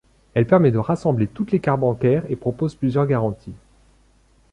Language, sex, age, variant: French, male, 40-49, Français de métropole